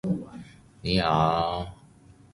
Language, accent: Chinese, 出生地：高雄市